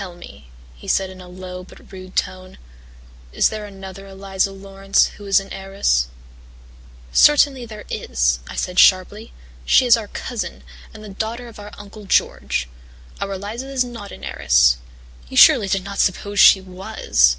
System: none